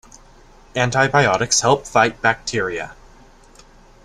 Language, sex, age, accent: English, male, under 19, United States English